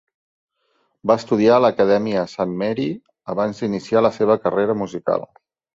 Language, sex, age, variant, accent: Catalan, male, 40-49, Central, gironí